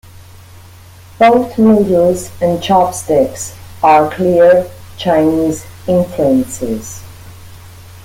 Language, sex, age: English, female, 30-39